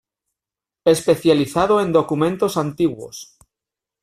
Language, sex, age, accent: Spanish, male, 40-49, España: Norte peninsular (Asturias, Castilla y León, Cantabria, País Vasco, Navarra, Aragón, La Rioja, Guadalajara, Cuenca)